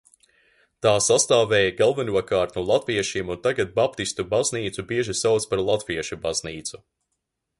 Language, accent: Latvian, Rigas